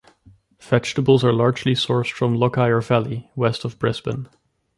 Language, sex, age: English, male, 19-29